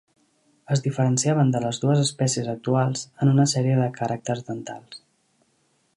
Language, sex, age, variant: Catalan, male, under 19, Central